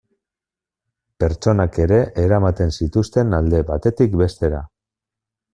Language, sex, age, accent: Basque, male, 40-49, Mendebalekoa (Araba, Bizkaia, Gipuzkoako mendebaleko herri batzuk)